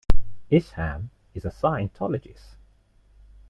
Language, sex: English, male